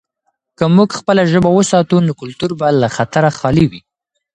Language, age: Pashto, 19-29